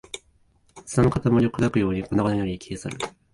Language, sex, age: Japanese, male, 19-29